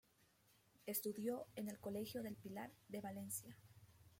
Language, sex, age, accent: Spanish, female, 19-29, Andino-Pacífico: Colombia, Perú, Ecuador, oeste de Bolivia y Venezuela andina